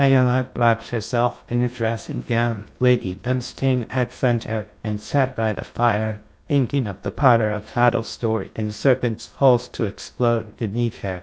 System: TTS, GlowTTS